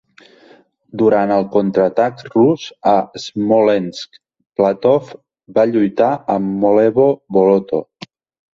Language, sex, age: Catalan, male, 19-29